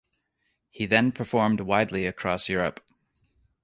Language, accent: English, United States English